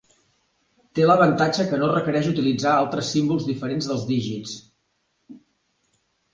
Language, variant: Catalan, Central